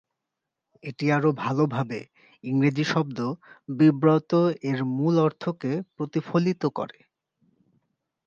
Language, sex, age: Bengali, male, 19-29